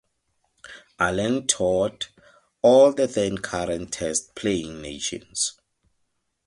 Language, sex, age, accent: English, male, 30-39, Southern African (South Africa, Zimbabwe, Namibia)